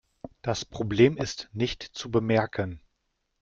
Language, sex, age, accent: German, male, 40-49, Deutschland Deutsch